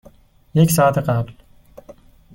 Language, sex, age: Persian, male, 19-29